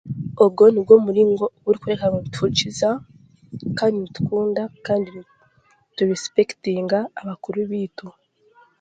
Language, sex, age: Chiga, female, 19-29